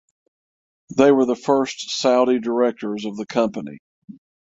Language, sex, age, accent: English, male, 50-59, United States English; southern United States